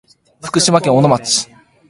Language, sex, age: Japanese, male, under 19